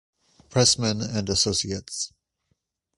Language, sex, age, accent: English, male, 30-39, United States English